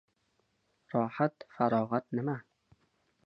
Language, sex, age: Uzbek, male, under 19